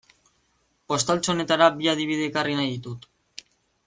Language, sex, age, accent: Basque, male, 19-29, Mendebalekoa (Araba, Bizkaia, Gipuzkoako mendebaleko herri batzuk)